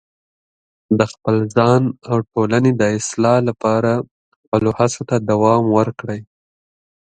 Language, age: Pashto, 19-29